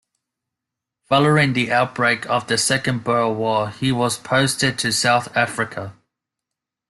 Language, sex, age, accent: English, male, 19-29, Australian English